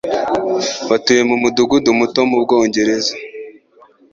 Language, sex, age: Kinyarwanda, male, 19-29